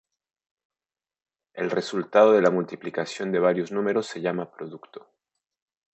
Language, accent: Spanish, México